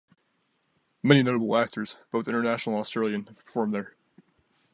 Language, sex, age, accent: English, male, 19-29, United States English